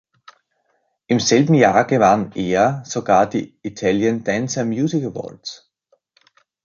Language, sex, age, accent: German, male, 30-39, Österreichisches Deutsch